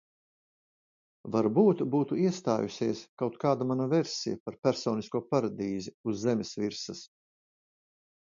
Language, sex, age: Latvian, male, 60-69